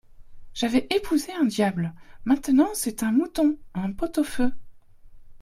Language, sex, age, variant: French, female, 19-29, Français de métropole